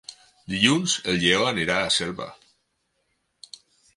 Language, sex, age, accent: Catalan, male, 50-59, valencià